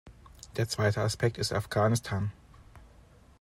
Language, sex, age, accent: German, male, 30-39, Deutschland Deutsch